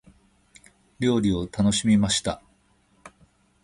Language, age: Japanese, 50-59